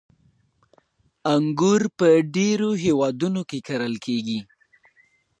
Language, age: Pashto, 19-29